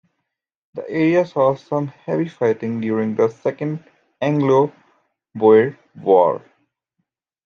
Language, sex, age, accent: English, male, 19-29, United States English